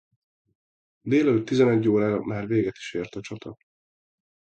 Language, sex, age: Hungarian, male, 40-49